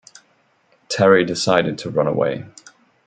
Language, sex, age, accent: English, male, 30-39, England English